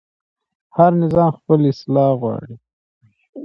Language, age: Pashto, 30-39